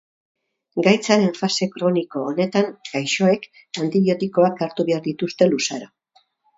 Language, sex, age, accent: Basque, female, 70-79, Mendebalekoa (Araba, Bizkaia, Gipuzkoako mendebaleko herri batzuk)